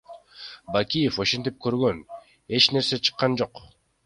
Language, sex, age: Kyrgyz, male, 19-29